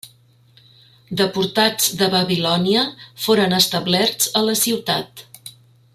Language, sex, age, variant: Catalan, female, 50-59, Central